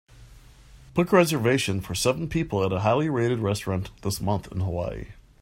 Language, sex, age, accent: English, male, 30-39, United States English